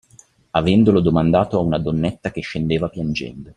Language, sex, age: Italian, male, 30-39